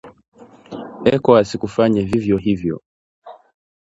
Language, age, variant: Swahili, 19-29, Kiswahili cha Bara ya Tanzania